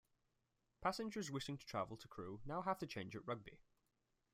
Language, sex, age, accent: English, male, 19-29, England English